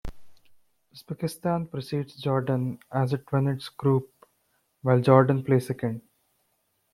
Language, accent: English, India and South Asia (India, Pakistan, Sri Lanka)